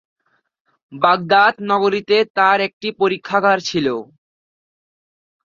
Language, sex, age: Bengali, male, 19-29